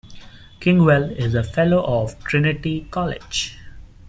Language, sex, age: English, male, 19-29